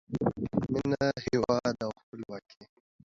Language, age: Pashto, under 19